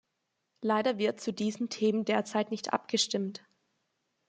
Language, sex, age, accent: German, female, 19-29, Deutschland Deutsch